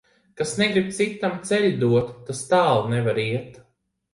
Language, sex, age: Latvian, male, 30-39